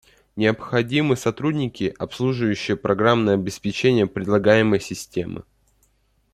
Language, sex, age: Russian, male, under 19